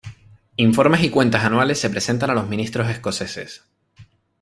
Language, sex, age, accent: Spanish, male, 19-29, España: Islas Canarias